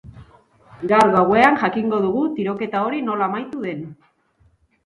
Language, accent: Basque, Mendebalekoa (Araba, Bizkaia, Gipuzkoako mendebaleko herri batzuk)